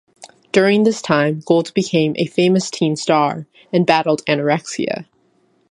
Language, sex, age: English, female, 19-29